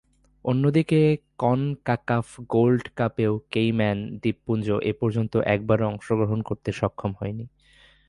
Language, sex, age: Bengali, male, 19-29